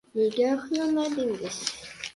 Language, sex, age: Uzbek, male, 19-29